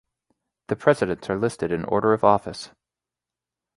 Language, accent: English, United States English